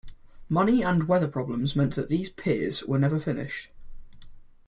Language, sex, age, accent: English, male, under 19, England English